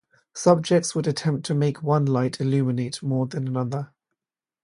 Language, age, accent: English, 19-29, England English; London English